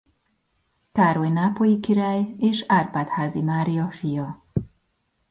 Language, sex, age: Hungarian, female, 40-49